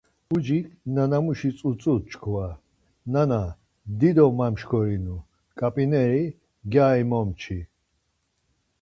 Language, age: Laz, 60-69